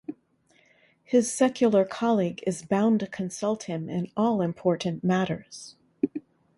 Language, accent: English, United States English